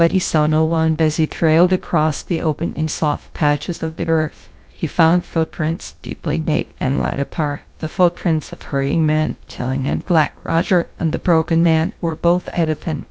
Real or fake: fake